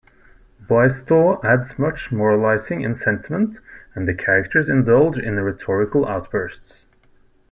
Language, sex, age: English, male, 19-29